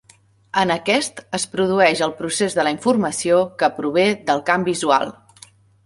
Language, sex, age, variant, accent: Catalan, female, 40-49, Central, central